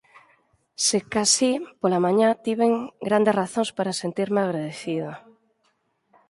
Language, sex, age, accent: Galician, female, 40-49, Oriental (común en zona oriental)